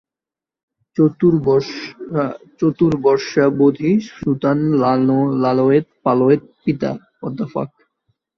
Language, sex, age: Bengali, male, 19-29